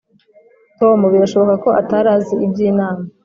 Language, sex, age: Kinyarwanda, female, 19-29